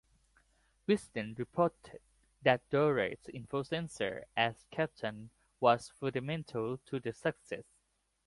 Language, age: English, 19-29